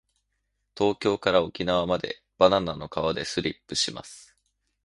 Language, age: Japanese, 19-29